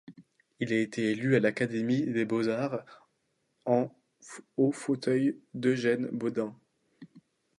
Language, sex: French, male